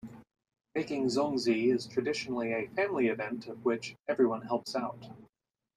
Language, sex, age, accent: English, male, 30-39, United States English